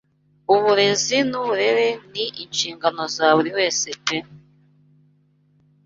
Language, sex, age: Kinyarwanda, female, 19-29